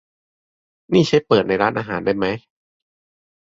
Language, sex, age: Thai, male, 30-39